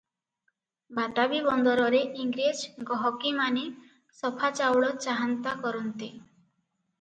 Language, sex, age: Odia, female, 19-29